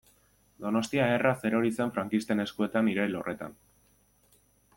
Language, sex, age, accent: Basque, male, 19-29, Erdialdekoa edo Nafarra (Gipuzkoa, Nafarroa)